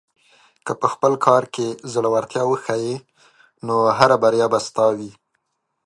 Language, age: Pashto, 19-29